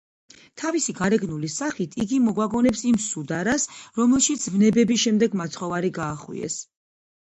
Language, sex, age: Georgian, female, 40-49